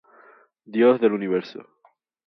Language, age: Spanish, 19-29